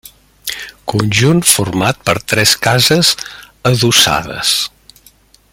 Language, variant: Catalan, Central